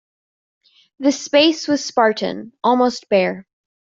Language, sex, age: English, female, under 19